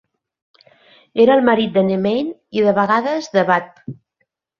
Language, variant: Catalan, Nord-Occidental